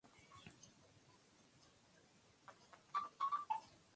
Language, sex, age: Swahili, male, 30-39